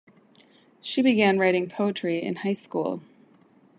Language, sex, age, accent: English, female, 30-39, United States English